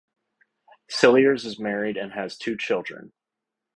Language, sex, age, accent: English, male, 30-39, United States English